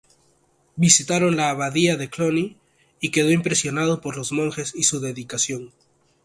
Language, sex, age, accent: Spanish, male, 19-29, Andino-Pacífico: Colombia, Perú, Ecuador, oeste de Bolivia y Venezuela andina